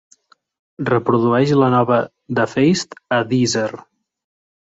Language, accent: Catalan, Camp de Tarragona